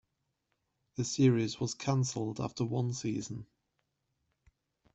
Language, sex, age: English, male, 30-39